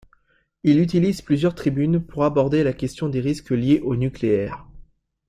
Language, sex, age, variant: French, male, 19-29, Français de métropole